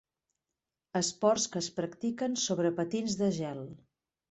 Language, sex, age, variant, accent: Catalan, female, 50-59, Central, central